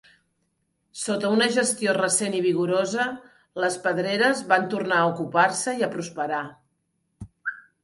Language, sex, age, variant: Catalan, female, 40-49, Central